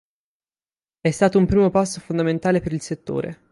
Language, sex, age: Italian, male, 19-29